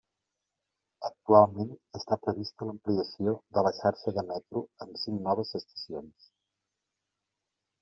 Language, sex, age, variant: Catalan, male, 40-49, Central